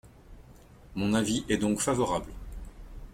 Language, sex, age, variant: French, male, 40-49, Français de métropole